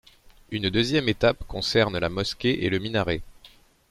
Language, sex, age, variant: French, male, 30-39, Français de métropole